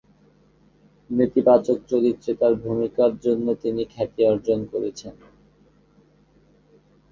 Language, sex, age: Bengali, male, 19-29